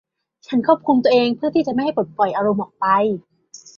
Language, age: Thai, 19-29